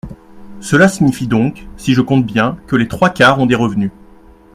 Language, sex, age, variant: French, male, 30-39, Français de métropole